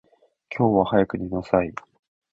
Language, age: Japanese, 19-29